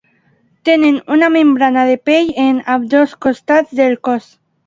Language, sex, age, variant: Catalan, female, under 19, Alacantí